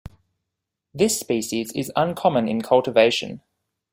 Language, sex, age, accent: English, male, 19-29, Australian English